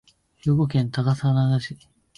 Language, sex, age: Japanese, male, 19-29